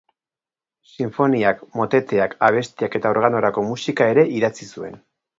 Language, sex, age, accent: Basque, male, 30-39, Erdialdekoa edo Nafarra (Gipuzkoa, Nafarroa)